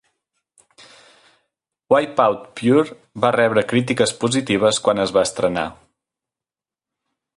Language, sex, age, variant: Catalan, male, 19-29, Central